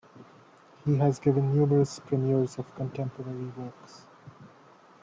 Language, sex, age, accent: English, male, 19-29, India and South Asia (India, Pakistan, Sri Lanka)